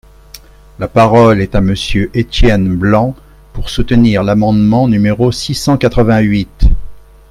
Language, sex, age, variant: French, male, 60-69, Français de métropole